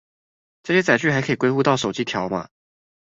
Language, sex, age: Chinese, male, 19-29